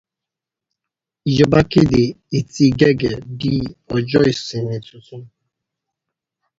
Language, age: Yoruba, 19-29